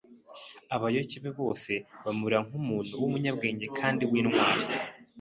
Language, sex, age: Kinyarwanda, male, 19-29